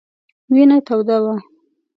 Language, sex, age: Pashto, female, 19-29